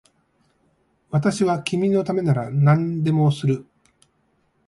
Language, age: Japanese, 50-59